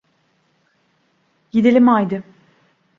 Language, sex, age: Turkish, female, 30-39